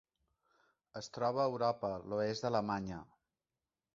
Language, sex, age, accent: Catalan, male, 40-49, balear; central